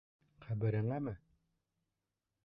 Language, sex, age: Bashkir, male, 19-29